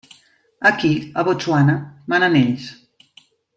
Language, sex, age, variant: Catalan, female, 40-49, Central